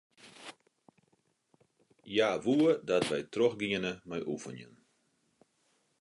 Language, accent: Western Frisian, Klaaifrysk